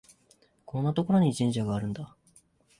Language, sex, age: Japanese, male, 19-29